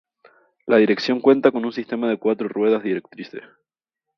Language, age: Spanish, 19-29